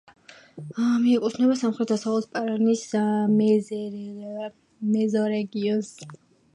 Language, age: Georgian, 19-29